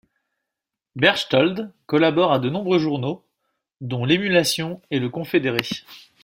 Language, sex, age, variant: French, male, 30-39, Français de métropole